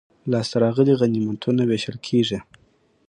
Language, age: Pashto, 19-29